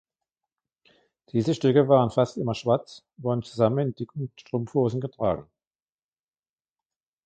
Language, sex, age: German, male, 50-59